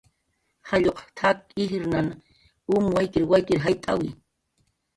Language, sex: Jaqaru, female